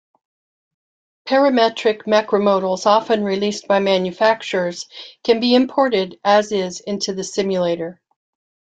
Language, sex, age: English, female, 60-69